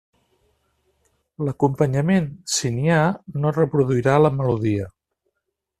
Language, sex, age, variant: Catalan, male, 50-59, Central